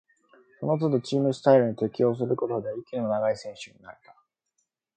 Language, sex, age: Japanese, male, 19-29